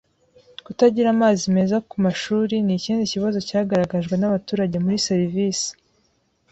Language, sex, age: Kinyarwanda, female, 19-29